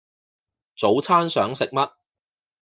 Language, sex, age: Cantonese, male, 40-49